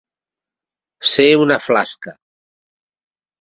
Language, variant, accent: Catalan, Central, Català central